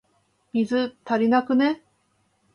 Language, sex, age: Japanese, female, 50-59